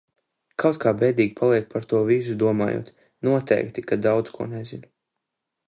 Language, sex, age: Latvian, male, under 19